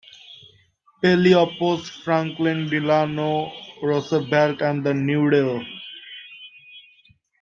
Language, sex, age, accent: English, male, 19-29, United States English